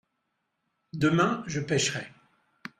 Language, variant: French, Français de métropole